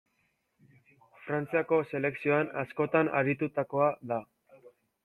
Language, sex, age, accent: Basque, male, under 19, Mendebalekoa (Araba, Bizkaia, Gipuzkoako mendebaleko herri batzuk)